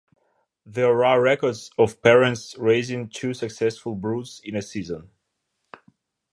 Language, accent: English, Ukrainian